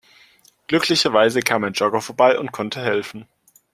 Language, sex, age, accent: German, male, 19-29, Deutschland Deutsch